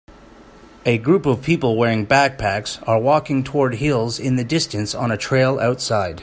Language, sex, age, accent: English, male, 40-49, Canadian English